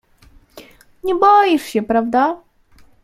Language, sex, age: Polish, female, 19-29